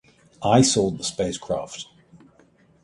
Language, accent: English, England English